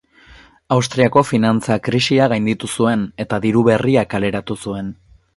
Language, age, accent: Basque, 19-29, Erdialdekoa edo Nafarra (Gipuzkoa, Nafarroa)